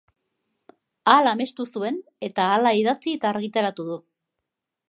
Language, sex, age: Basque, female, 50-59